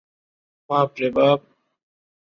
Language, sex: Bengali, male